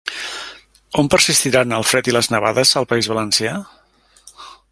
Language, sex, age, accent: Catalan, male, 50-59, central; septentrional